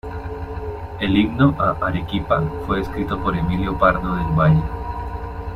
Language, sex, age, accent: Spanish, male, 30-39, Andino-Pacífico: Colombia, Perú, Ecuador, oeste de Bolivia y Venezuela andina